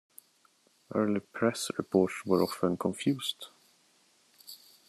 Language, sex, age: English, male, 30-39